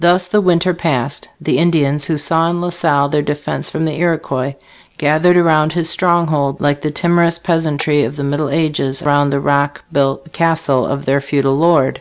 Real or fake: real